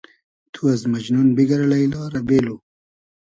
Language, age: Hazaragi, 19-29